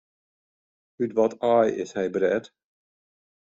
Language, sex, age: Western Frisian, male, 60-69